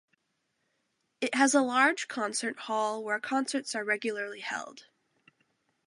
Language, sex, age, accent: English, female, under 19, United States English